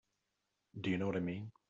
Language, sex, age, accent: English, male, 30-39, Australian English